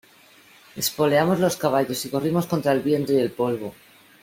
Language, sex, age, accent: Spanish, female, 40-49, España: Norte peninsular (Asturias, Castilla y León, Cantabria, País Vasco, Navarra, Aragón, La Rioja, Guadalajara, Cuenca)